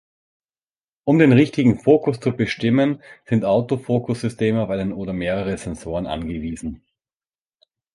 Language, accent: German, Österreichisches Deutsch